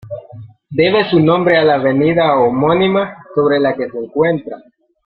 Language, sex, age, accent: Spanish, male, 19-29, América central